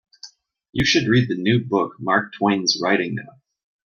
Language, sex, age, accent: English, male, 30-39, Canadian English